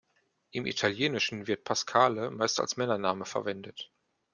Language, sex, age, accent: German, male, 19-29, Deutschland Deutsch